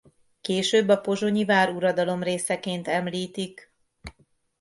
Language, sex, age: Hungarian, female, 40-49